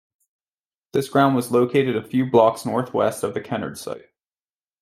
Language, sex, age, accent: English, male, 19-29, United States English